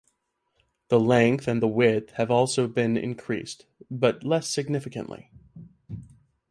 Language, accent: English, United States English